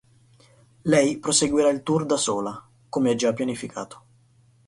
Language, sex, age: Italian, male, 19-29